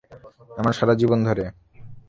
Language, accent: Bengali, প্রমিত; চলিত